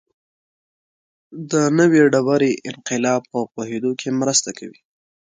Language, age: Pashto, under 19